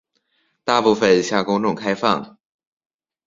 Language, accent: Chinese, 出生地：辽宁省